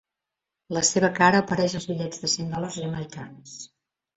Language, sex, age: Catalan, female, 60-69